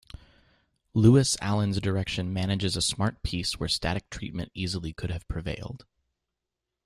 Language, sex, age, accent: English, male, 30-39, United States English